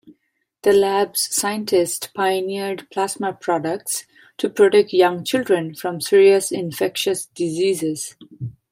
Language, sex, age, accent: English, female, 30-39, India and South Asia (India, Pakistan, Sri Lanka)